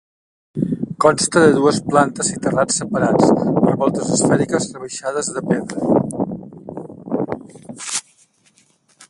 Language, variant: Catalan, Central